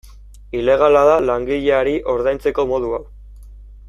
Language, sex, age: Basque, male, 19-29